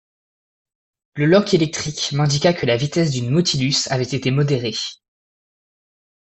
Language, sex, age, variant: French, male, 19-29, Français de métropole